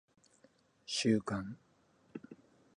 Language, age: Japanese, 50-59